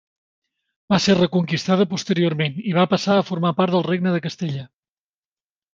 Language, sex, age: Catalan, male, 40-49